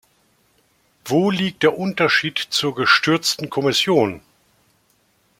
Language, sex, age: German, male, 60-69